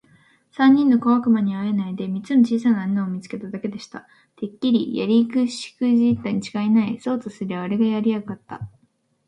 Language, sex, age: Japanese, female, 19-29